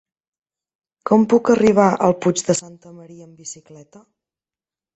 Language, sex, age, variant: Catalan, female, 30-39, Central